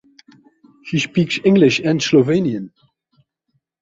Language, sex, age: English, male, 30-39